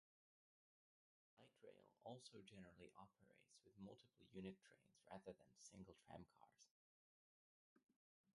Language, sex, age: English, male, 19-29